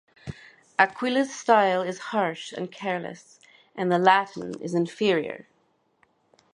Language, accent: English, Canadian English